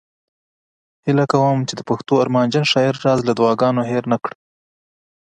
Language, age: Pashto, 19-29